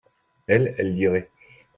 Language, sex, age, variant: French, male, 19-29, Français de métropole